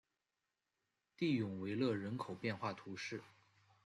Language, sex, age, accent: Chinese, male, 19-29, 出生地：河南省